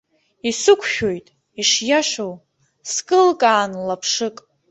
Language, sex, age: Abkhazian, female, under 19